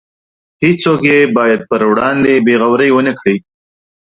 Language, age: Pashto, 30-39